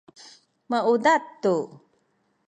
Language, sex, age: Sakizaya, female, 50-59